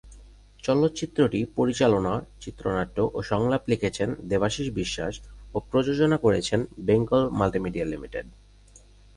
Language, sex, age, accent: Bengali, male, 19-29, Native